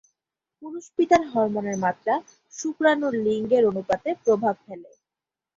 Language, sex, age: Bengali, female, 19-29